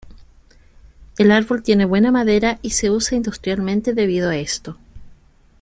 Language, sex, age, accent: Spanish, female, 19-29, Chileno: Chile, Cuyo